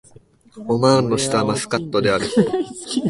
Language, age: Japanese, 19-29